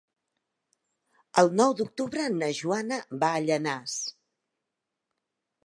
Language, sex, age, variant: Catalan, female, 40-49, Central